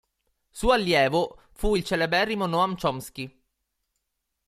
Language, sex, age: Italian, male, 19-29